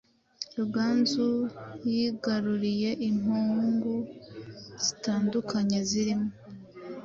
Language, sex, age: Kinyarwanda, female, 19-29